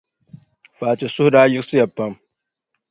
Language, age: Dagbani, 30-39